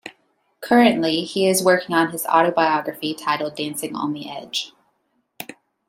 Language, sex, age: English, female, 19-29